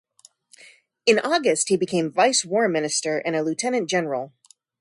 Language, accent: English, United States English